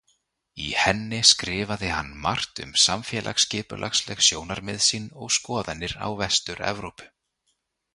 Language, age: Icelandic, 30-39